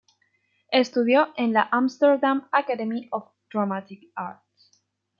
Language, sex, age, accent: Spanish, female, 19-29, España: Centro-Sur peninsular (Madrid, Toledo, Castilla-La Mancha)